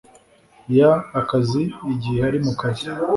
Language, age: Kinyarwanda, 19-29